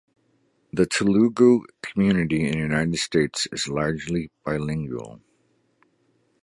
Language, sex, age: English, male, 40-49